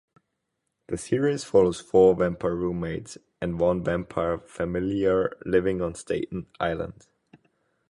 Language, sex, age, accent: English, male, 19-29, United States English; England English